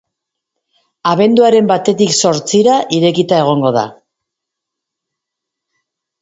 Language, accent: Basque, Mendebalekoa (Araba, Bizkaia, Gipuzkoako mendebaleko herri batzuk)